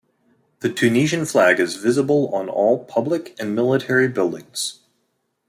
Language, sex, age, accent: English, male, 40-49, United States English